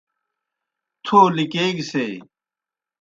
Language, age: Kohistani Shina, 60-69